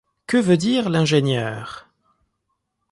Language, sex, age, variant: French, male, 19-29, Français de métropole